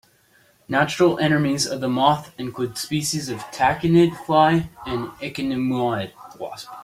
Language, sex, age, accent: English, male, under 19, United States English